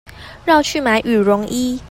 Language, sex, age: Chinese, female, 19-29